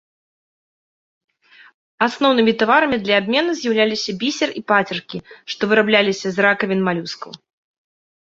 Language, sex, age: Belarusian, female, 30-39